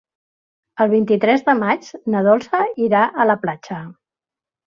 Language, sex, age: Catalan, female, 60-69